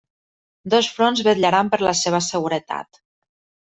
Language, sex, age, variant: Catalan, female, 30-39, Septentrional